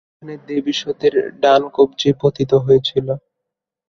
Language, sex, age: Bengali, male, 19-29